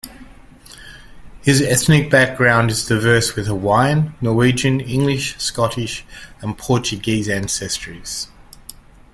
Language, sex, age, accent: English, male, 50-59, Australian English